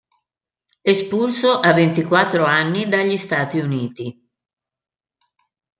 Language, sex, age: Italian, female, 60-69